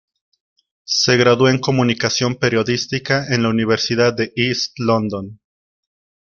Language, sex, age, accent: Spanish, male, 19-29, México